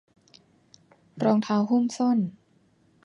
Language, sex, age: Thai, female, 30-39